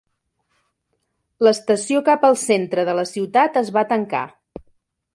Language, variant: Catalan, Central